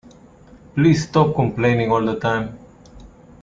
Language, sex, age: English, male, 40-49